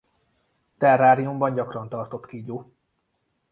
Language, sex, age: Hungarian, male, 30-39